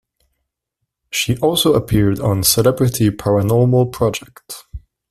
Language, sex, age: English, male, 19-29